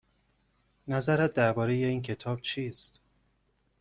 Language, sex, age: Persian, male, 19-29